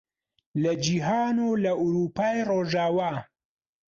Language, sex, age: Central Kurdish, male, 40-49